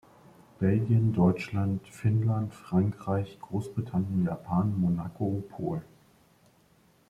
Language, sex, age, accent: German, male, 30-39, Deutschland Deutsch